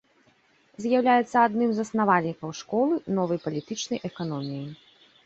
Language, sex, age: Belarusian, female, 30-39